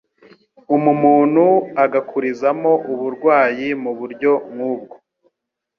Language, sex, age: Kinyarwanda, male, 19-29